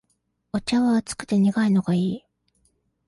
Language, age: Japanese, 19-29